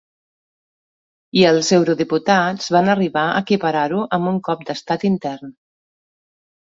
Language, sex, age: Catalan, female, 40-49